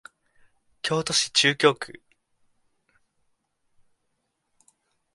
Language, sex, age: Japanese, male, 19-29